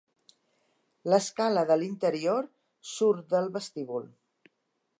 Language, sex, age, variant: Catalan, female, 60-69, Central